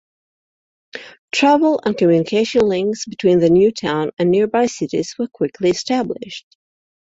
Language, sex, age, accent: English, female, 40-49, England English